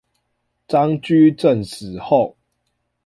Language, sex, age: Chinese, male, 19-29